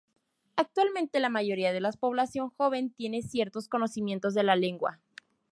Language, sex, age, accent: Spanish, female, 19-29, México